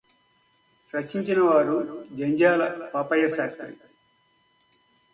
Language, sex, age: Telugu, male, 60-69